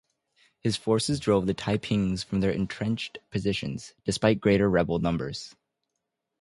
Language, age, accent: English, 19-29, United States English